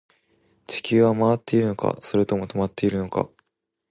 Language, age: Japanese, 19-29